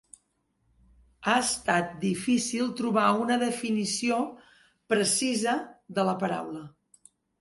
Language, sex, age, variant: Catalan, female, 50-59, Central